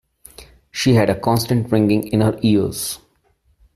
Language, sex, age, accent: English, male, 30-39, India and South Asia (India, Pakistan, Sri Lanka)